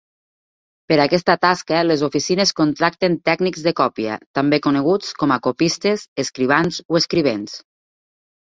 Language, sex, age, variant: Catalan, female, 30-39, Nord-Occidental